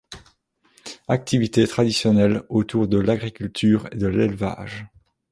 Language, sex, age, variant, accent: French, male, 30-39, Français d'Europe, Français de Belgique